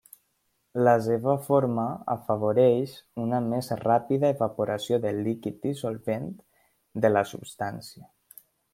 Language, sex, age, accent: Catalan, male, under 19, valencià